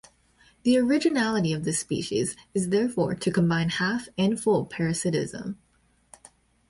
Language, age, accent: English, under 19, United States English